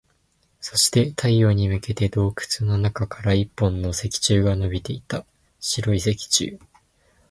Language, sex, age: Japanese, male, 19-29